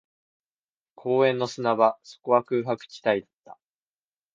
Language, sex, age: Japanese, male, under 19